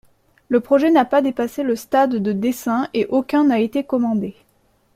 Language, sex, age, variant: French, female, 19-29, Français de métropole